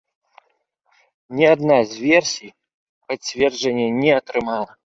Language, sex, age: Belarusian, male, 19-29